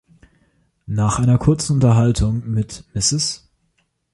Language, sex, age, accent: German, male, under 19, Deutschland Deutsch